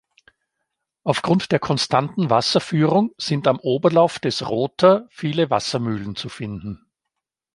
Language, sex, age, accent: German, male, 50-59, Österreichisches Deutsch